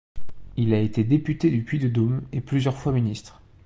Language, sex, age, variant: French, male, 19-29, Français de métropole